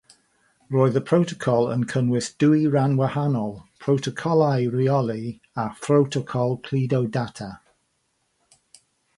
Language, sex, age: Welsh, male, 60-69